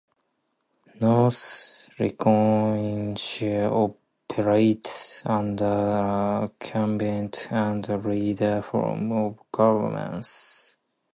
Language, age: English, 19-29